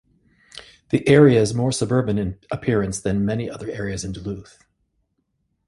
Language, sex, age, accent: English, male, 50-59, United States English